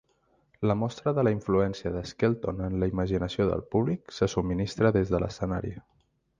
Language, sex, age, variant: Catalan, male, 19-29, Central